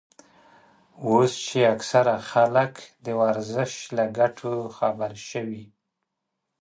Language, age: Pashto, 50-59